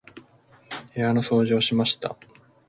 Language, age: Japanese, 19-29